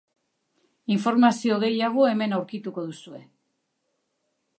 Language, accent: Basque, Mendebalekoa (Araba, Bizkaia, Gipuzkoako mendebaleko herri batzuk)